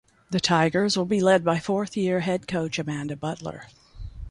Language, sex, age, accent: English, female, 70-79, United States English